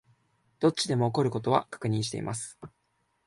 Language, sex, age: Japanese, male, 19-29